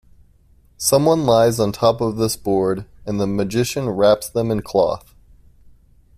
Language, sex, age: English, male, 30-39